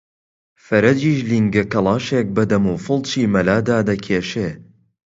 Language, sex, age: Central Kurdish, male, under 19